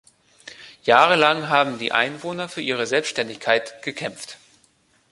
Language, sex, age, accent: German, male, 19-29, Deutschland Deutsch